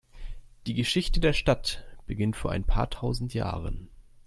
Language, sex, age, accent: German, male, 19-29, Deutschland Deutsch